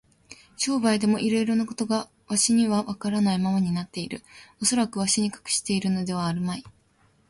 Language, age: Japanese, 19-29